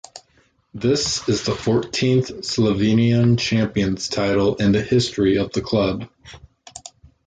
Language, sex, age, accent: English, male, under 19, United States English